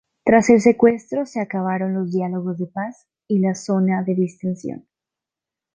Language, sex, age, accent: Spanish, female, under 19, Andino-Pacífico: Colombia, Perú, Ecuador, oeste de Bolivia y Venezuela andina